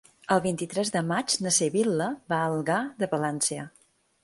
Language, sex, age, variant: Catalan, female, 40-49, Balear